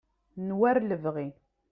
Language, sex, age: Kabyle, female, 19-29